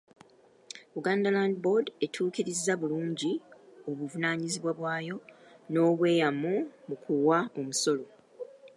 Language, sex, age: Ganda, female, 30-39